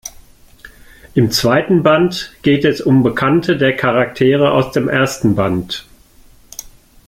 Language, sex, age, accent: German, male, 60-69, Deutschland Deutsch